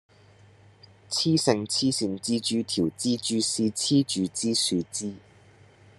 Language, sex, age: Cantonese, male, under 19